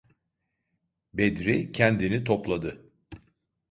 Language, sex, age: Turkish, male, 60-69